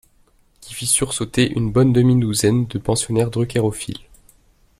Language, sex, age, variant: French, male, 19-29, Français de métropole